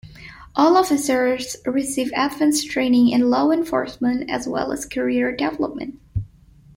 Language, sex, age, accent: English, female, 19-29, United States English